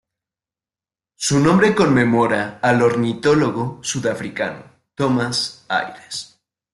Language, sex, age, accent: Spanish, male, 19-29, México